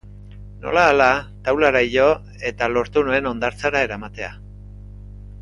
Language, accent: Basque, Erdialdekoa edo Nafarra (Gipuzkoa, Nafarroa)